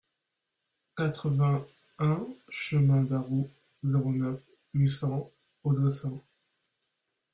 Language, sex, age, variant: French, male, 19-29, Français de métropole